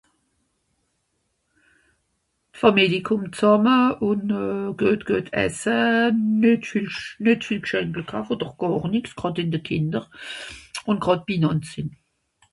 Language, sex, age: Swiss German, female, 60-69